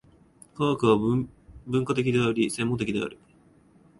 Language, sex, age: Japanese, male, 19-29